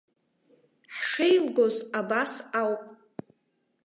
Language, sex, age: Abkhazian, female, under 19